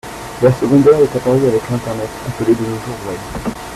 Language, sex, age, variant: French, male, 19-29, Français de métropole